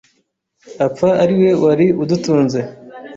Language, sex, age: Kinyarwanda, male, 30-39